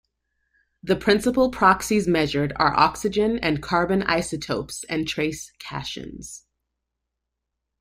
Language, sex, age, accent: English, female, 30-39, United States English